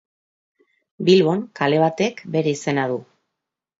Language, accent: Basque, Mendebalekoa (Araba, Bizkaia, Gipuzkoako mendebaleko herri batzuk)